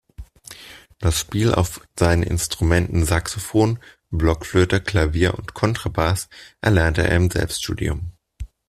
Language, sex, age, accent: German, male, 19-29, Deutschland Deutsch